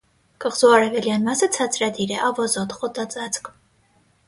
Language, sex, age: Armenian, female, under 19